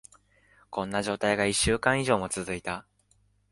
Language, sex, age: Japanese, male, 19-29